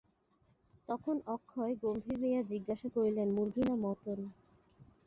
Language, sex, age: Bengali, female, 19-29